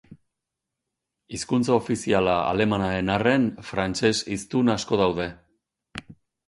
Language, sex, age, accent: Basque, male, 50-59, Erdialdekoa edo Nafarra (Gipuzkoa, Nafarroa)